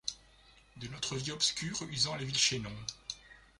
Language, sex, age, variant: French, male, 50-59, Français de métropole